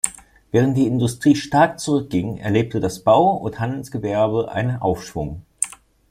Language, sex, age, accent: German, male, 19-29, Deutschland Deutsch